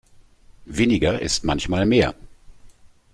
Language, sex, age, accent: German, male, 50-59, Deutschland Deutsch